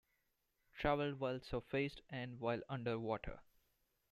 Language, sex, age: English, male, 19-29